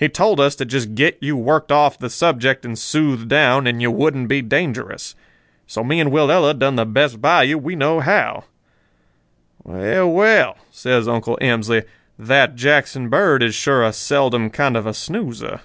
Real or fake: real